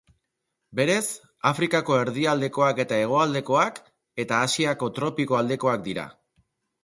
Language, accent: Basque, Erdialdekoa edo Nafarra (Gipuzkoa, Nafarroa)